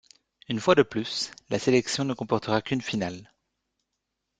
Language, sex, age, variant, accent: French, male, 19-29, Français d'Europe, Français de Belgique